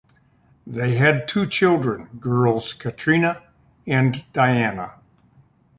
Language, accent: English, United States English